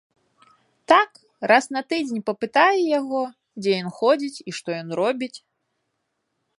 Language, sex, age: Belarusian, female, 19-29